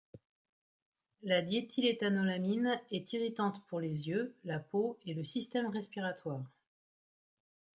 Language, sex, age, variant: French, female, 40-49, Français de métropole